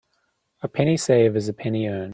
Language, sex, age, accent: English, male, 30-39, New Zealand English